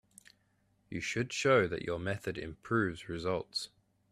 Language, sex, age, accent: English, male, 30-39, Australian English